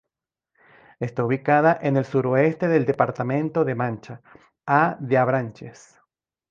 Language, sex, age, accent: Spanish, male, 30-39, Caribe: Cuba, Venezuela, Puerto Rico, República Dominicana, Panamá, Colombia caribeña, México caribeño, Costa del golfo de México